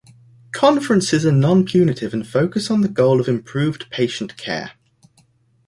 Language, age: English, 19-29